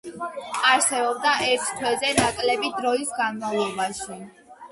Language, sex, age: Georgian, female, under 19